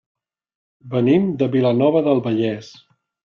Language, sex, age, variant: Catalan, male, 50-59, Central